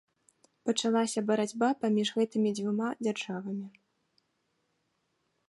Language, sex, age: Belarusian, female, 19-29